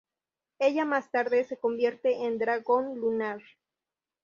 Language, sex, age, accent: Spanish, female, 19-29, México